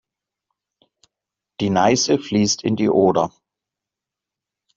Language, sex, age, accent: German, male, 50-59, Deutschland Deutsch